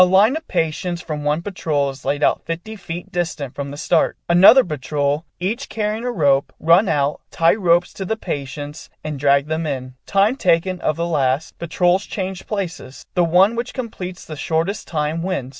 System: none